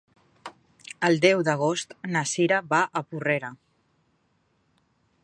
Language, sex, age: Catalan, female, 30-39